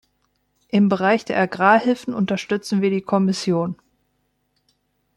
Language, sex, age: German, female, 30-39